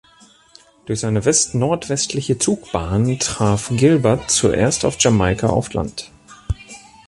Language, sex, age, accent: German, male, 30-39, Deutschland Deutsch